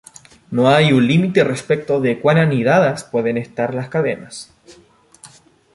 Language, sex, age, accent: Spanish, male, 19-29, Chileno: Chile, Cuyo